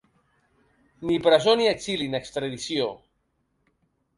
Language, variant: Catalan, Central